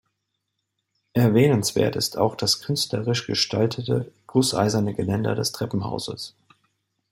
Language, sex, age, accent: German, male, 30-39, Deutschland Deutsch